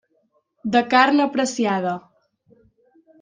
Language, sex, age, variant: Catalan, female, under 19, Central